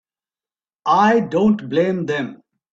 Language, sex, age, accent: English, male, 60-69, India and South Asia (India, Pakistan, Sri Lanka)